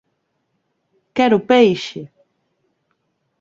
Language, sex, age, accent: Galician, female, 19-29, Central (gheada)